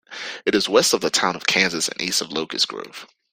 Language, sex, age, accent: English, male, 19-29, United States English